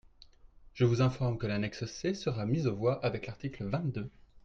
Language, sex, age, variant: French, male, 30-39, Français de métropole